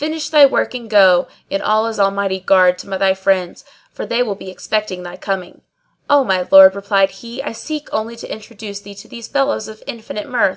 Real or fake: real